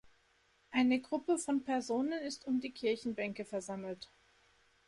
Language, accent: German, Deutschland Deutsch